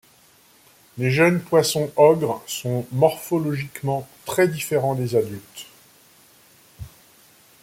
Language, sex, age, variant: French, male, 50-59, Français de métropole